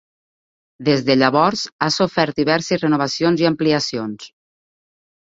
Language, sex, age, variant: Catalan, female, 30-39, Nord-Occidental